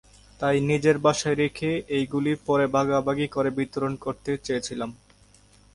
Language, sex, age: Bengali, male, 19-29